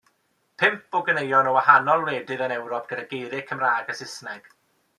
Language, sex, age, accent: Welsh, male, 19-29, Y Deyrnas Unedig Cymraeg